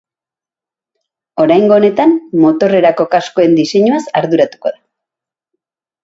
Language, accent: Basque, Mendebalekoa (Araba, Bizkaia, Gipuzkoako mendebaleko herri batzuk)